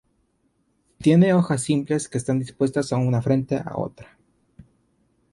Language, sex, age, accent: Spanish, male, 19-29, Andino-Pacífico: Colombia, Perú, Ecuador, oeste de Bolivia y Venezuela andina